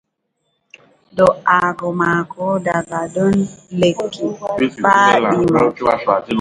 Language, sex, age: Adamawa Fulfulde, female, 19-29